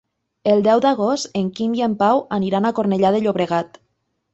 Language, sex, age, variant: Catalan, female, 19-29, Nord-Occidental